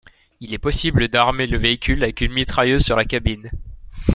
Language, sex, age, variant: French, male, 19-29, Français de métropole